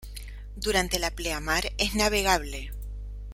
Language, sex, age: Spanish, female, 19-29